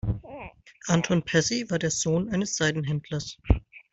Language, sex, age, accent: German, male, 30-39, Deutschland Deutsch